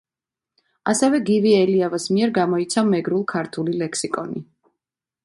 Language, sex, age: Georgian, female, 30-39